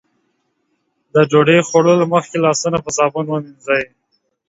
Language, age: Pashto, 19-29